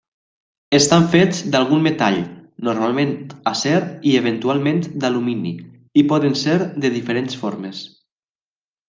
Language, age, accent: Catalan, under 19, valencià